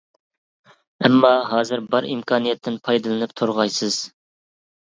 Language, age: Uyghur, 19-29